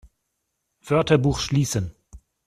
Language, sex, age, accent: German, male, 40-49, Deutschland Deutsch